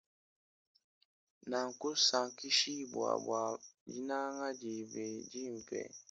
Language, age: Luba-Lulua, 19-29